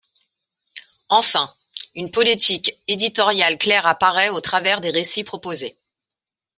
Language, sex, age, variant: French, female, 40-49, Français de métropole